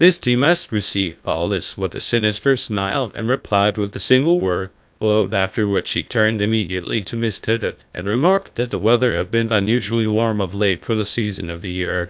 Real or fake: fake